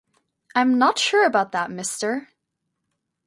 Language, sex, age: English, female, under 19